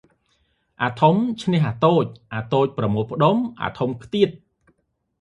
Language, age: Khmer, 30-39